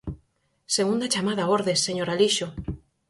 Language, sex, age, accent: Galician, female, 30-39, Normativo (estándar)